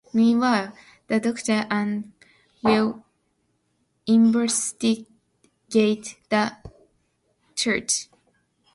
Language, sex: English, female